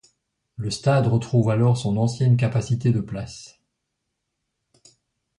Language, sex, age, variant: French, male, 60-69, Français de métropole